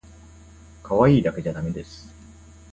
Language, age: Japanese, 30-39